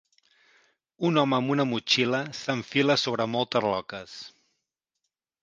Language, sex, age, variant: Catalan, male, 40-49, Central